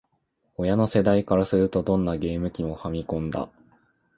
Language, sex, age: Japanese, male, 19-29